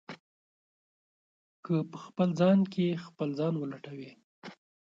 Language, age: Pashto, 19-29